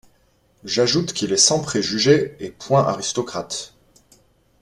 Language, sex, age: French, male, 30-39